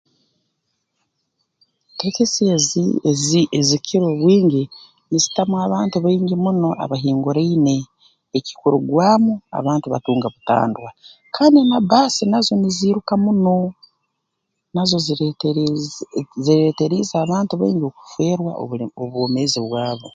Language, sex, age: Tooro, female, 40-49